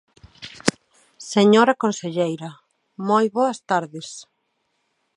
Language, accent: Galician, Atlántico (seseo e gheada)